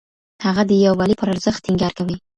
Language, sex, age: Pashto, female, under 19